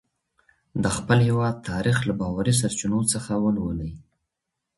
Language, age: Pashto, 30-39